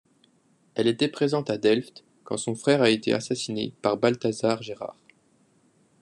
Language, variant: French, Français de métropole